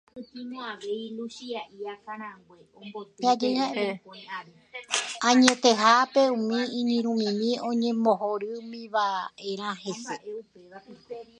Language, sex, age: Guarani, female, 19-29